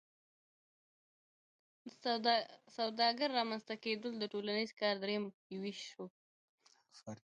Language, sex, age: Pashto, female, under 19